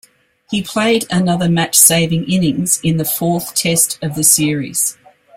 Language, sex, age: English, female, 60-69